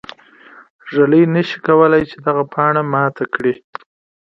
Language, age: Pashto, 30-39